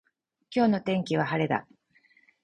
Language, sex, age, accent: Japanese, female, 40-49, 標準語